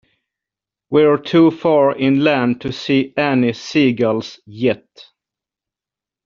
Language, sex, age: English, male, 40-49